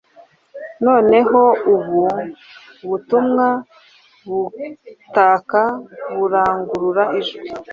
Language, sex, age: Kinyarwanda, female, 30-39